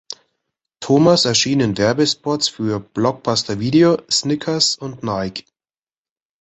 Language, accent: German, Deutschland Deutsch